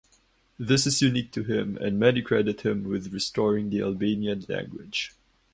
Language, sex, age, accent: English, male, 19-29, Filipino